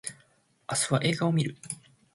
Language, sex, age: Japanese, male, 19-29